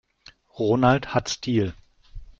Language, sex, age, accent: German, male, 40-49, Deutschland Deutsch